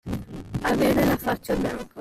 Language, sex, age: Italian, male, under 19